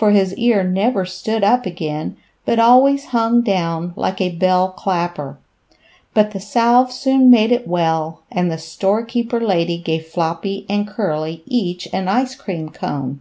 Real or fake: real